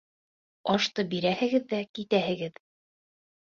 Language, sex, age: Bashkir, female, 30-39